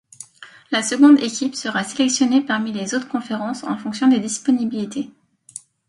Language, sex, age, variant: French, female, 19-29, Français de métropole